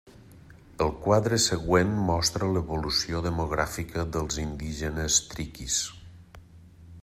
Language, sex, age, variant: Catalan, male, 50-59, Nord-Occidental